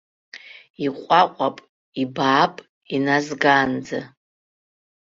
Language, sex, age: Abkhazian, female, 40-49